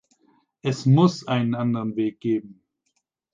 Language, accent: German, Deutschland Deutsch